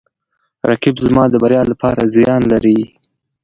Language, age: Pashto, 19-29